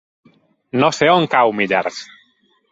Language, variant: Catalan, Central